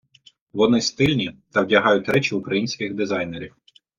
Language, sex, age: Ukrainian, male, 30-39